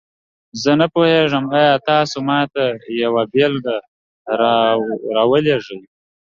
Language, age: Pashto, 19-29